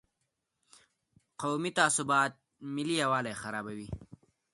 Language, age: Pashto, under 19